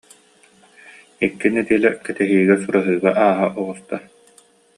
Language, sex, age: Yakut, male, 30-39